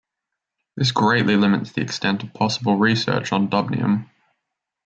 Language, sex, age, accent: English, male, under 19, Australian English